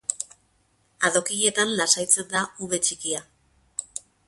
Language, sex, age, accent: Basque, female, 40-49, Mendebalekoa (Araba, Bizkaia, Gipuzkoako mendebaleko herri batzuk)